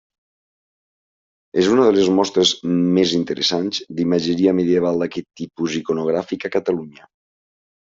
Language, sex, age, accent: Catalan, male, 40-49, valencià